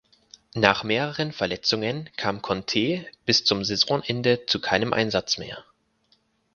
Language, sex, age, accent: German, male, 19-29, Deutschland Deutsch